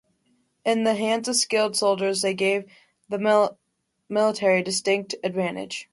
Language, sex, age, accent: English, female, under 19, United States English